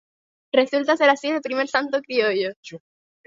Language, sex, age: Spanish, female, 19-29